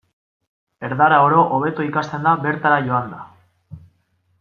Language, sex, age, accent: Basque, male, 19-29, Mendebalekoa (Araba, Bizkaia, Gipuzkoako mendebaleko herri batzuk)